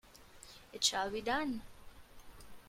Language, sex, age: English, female, under 19